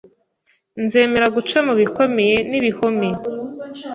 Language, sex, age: Kinyarwanda, female, 19-29